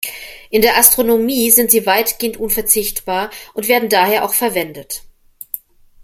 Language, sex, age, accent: German, female, 50-59, Deutschland Deutsch